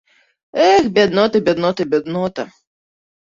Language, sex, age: Belarusian, female, 19-29